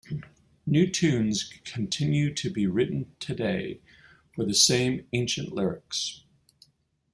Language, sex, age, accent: English, male, 50-59, United States English